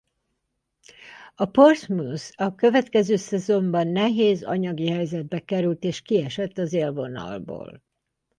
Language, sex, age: Hungarian, female, 70-79